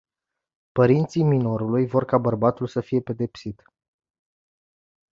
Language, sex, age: Romanian, male, 19-29